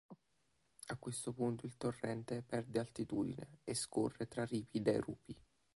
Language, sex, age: Italian, male, 19-29